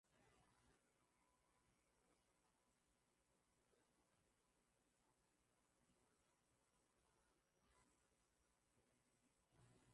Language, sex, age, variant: Swahili, male, 30-39, Kiswahili Sanifu (EA)